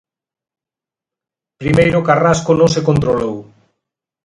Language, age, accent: Galician, 40-49, Atlántico (seseo e gheada)